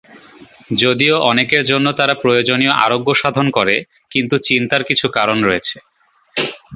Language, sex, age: Bengali, male, 19-29